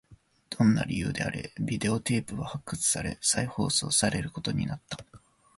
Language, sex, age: Japanese, male, 19-29